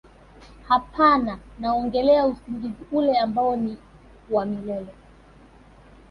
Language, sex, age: Swahili, female, 30-39